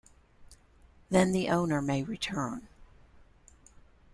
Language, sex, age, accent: English, female, 60-69, United States English